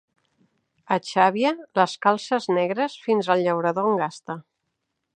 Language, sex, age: Catalan, female, 50-59